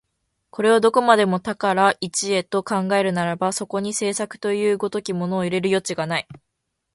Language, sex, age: Japanese, female, 19-29